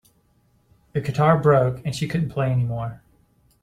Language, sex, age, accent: English, male, 40-49, United States English